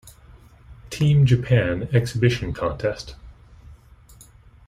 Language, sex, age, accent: English, male, 30-39, Canadian English